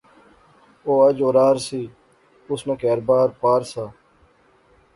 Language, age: Pahari-Potwari, 30-39